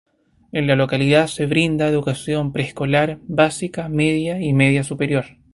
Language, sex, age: Spanish, male, 19-29